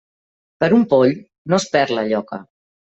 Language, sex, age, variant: Catalan, female, 50-59, Central